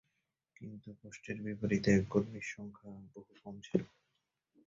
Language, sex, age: Bengali, male, 19-29